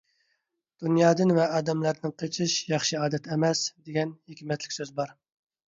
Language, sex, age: Uyghur, male, 30-39